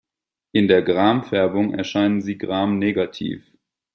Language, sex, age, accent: German, male, 19-29, Deutschland Deutsch